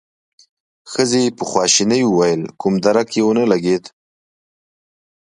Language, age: Pashto, 30-39